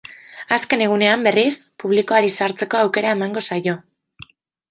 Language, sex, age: Basque, female, 19-29